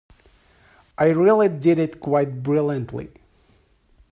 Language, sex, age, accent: English, male, 40-49, England English